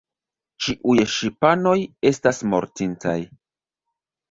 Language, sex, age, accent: Esperanto, male, 30-39, Internacia